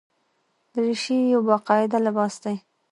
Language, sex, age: Pashto, female, 19-29